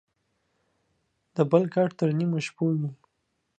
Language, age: Pashto, 19-29